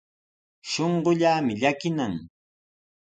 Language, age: Sihuas Ancash Quechua, 19-29